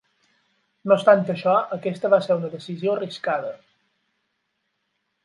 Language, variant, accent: Catalan, Balear, mallorquí